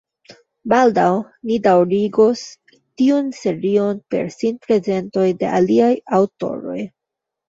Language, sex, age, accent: Esperanto, female, 19-29, Internacia